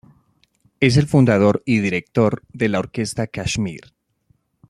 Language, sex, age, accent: Spanish, male, 30-39, Andino-Pacífico: Colombia, Perú, Ecuador, oeste de Bolivia y Venezuela andina